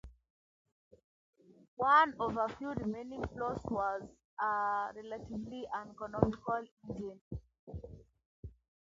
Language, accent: English, Kenyan English